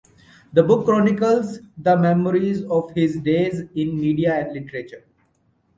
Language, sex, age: English, male, 40-49